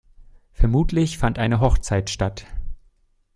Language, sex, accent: German, male, Deutschland Deutsch